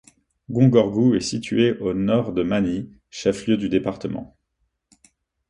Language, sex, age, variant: French, male, 30-39, Français de métropole